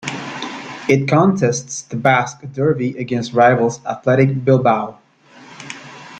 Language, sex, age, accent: English, male, 19-29, United States English